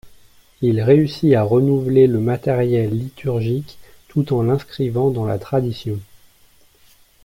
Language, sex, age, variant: French, male, 19-29, Français de métropole